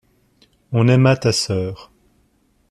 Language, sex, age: French, male, 30-39